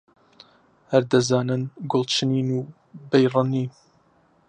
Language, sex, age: Central Kurdish, male, 19-29